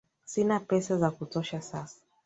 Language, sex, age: Swahili, female, 19-29